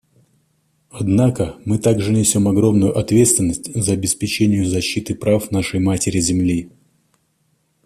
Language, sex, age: Russian, male, 30-39